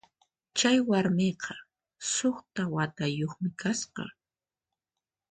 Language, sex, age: Puno Quechua, female, 30-39